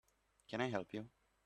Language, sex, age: English, male, 19-29